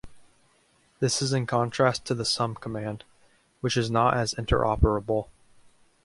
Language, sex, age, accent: English, male, 19-29, United States English